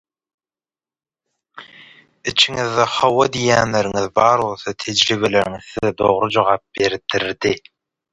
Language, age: Turkmen, 19-29